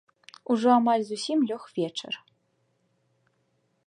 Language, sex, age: Belarusian, female, 19-29